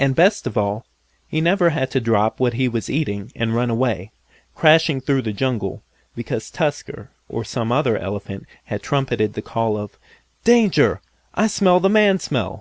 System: none